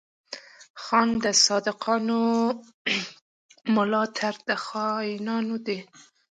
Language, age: Pashto, 19-29